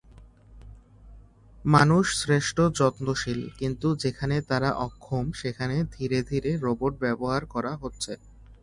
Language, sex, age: Bengali, male, 19-29